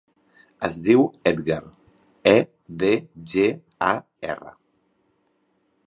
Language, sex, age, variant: Catalan, male, 30-39, Central